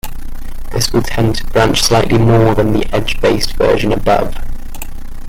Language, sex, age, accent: English, male, 19-29, England English